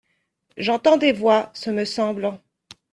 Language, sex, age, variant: French, female, 40-49, Français de métropole